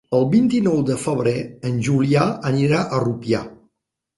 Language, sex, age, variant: Catalan, male, 60-69, Septentrional